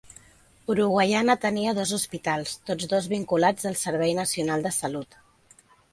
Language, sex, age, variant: Catalan, female, 40-49, Central